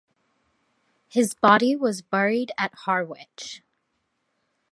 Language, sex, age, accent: English, female, 19-29, United States English